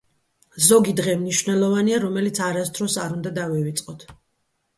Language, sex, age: Georgian, female, 50-59